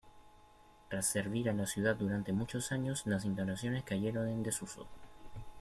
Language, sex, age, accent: Spanish, male, 19-29, Chileno: Chile, Cuyo